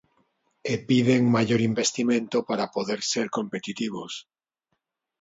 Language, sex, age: Galician, male, 50-59